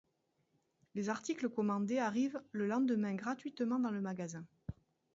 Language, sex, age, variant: French, female, 40-49, Français de métropole